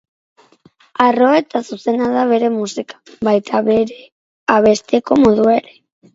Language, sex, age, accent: Basque, female, 50-59, Erdialdekoa edo Nafarra (Gipuzkoa, Nafarroa)